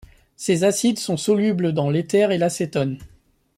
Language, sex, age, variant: French, male, 30-39, Français de métropole